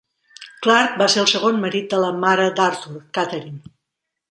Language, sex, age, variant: Catalan, female, 40-49, Central